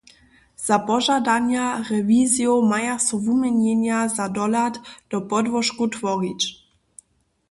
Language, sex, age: Upper Sorbian, female, under 19